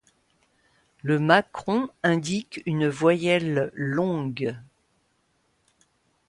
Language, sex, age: French, female, 60-69